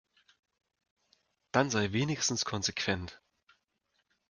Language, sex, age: German, male, 40-49